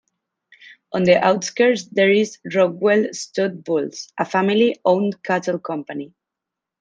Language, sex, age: English, female, 19-29